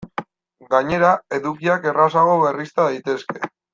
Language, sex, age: Basque, male, 19-29